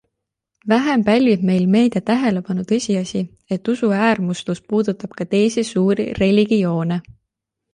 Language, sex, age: Estonian, female, 19-29